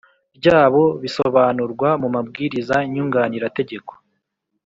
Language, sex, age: Kinyarwanda, male, 19-29